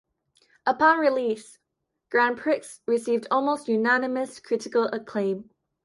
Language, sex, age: English, female, under 19